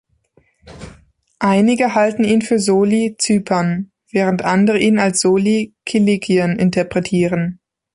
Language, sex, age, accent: German, female, 19-29, Deutschland Deutsch